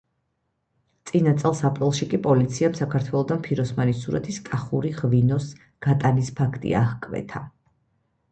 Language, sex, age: Georgian, female, 30-39